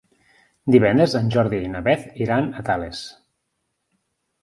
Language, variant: Catalan, Central